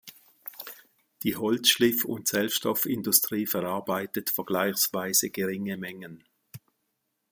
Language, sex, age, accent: German, male, 60-69, Schweizerdeutsch